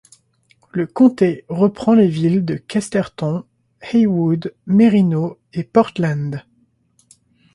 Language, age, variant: French, 19-29, Français de métropole